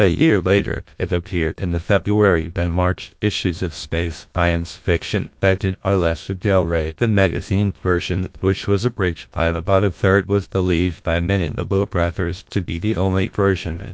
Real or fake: fake